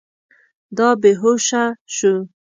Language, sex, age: Pashto, female, 19-29